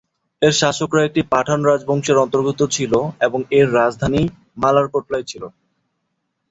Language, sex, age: Bengali, male, 19-29